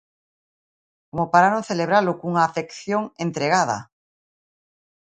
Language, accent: Galician, Atlántico (seseo e gheada)